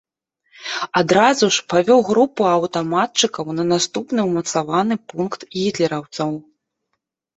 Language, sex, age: Belarusian, female, 30-39